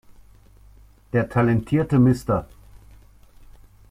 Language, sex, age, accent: German, male, 50-59, Deutschland Deutsch